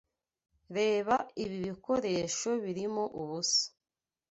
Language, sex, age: Kinyarwanda, female, 19-29